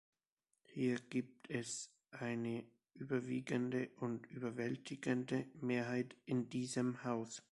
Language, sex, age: German, male, 19-29